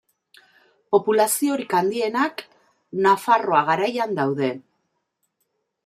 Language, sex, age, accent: Basque, female, 50-59, Mendebalekoa (Araba, Bizkaia, Gipuzkoako mendebaleko herri batzuk)